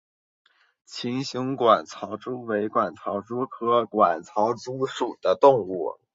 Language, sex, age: Chinese, male, 19-29